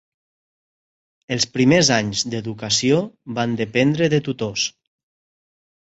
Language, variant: Catalan, Nord-Occidental